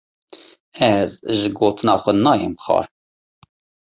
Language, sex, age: Kurdish, male, 40-49